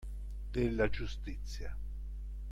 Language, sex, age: Italian, male, 60-69